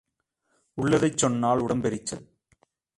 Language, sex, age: Tamil, male, 19-29